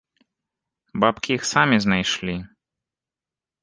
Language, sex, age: Belarusian, male, 19-29